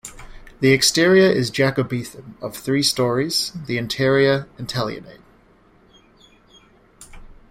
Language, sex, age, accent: English, male, 30-39, New Zealand English